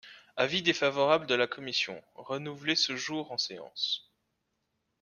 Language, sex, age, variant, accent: French, male, 19-29, Français d'Europe, Français de Suisse